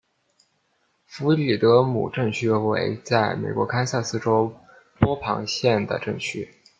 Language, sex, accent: Chinese, male, 出生地：湖北省